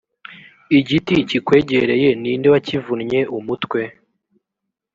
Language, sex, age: Kinyarwanda, male, 19-29